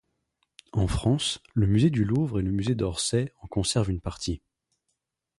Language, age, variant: French, 30-39, Français de métropole